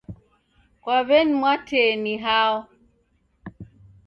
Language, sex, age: Taita, female, 60-69